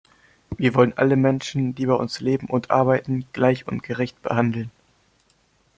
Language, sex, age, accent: German, male, under 19, Deutschland Deutsch